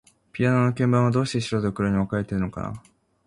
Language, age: Japanese, 19-29